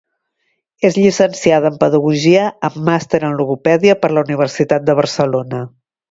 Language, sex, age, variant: Catalan, female, 50-59, Septentrional